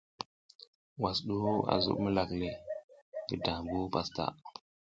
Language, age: South Giziga, 19-29